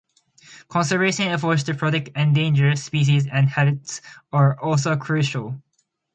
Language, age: English, 19-29